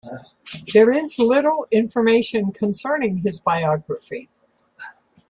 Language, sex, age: English, female, 70-79